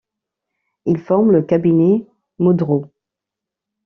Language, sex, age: French, female, 30-39